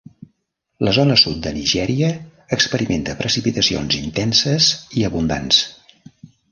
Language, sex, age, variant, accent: Catalan, male, 70-79, Central, central